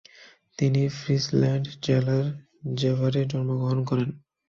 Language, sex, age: Bengali, male, 19-29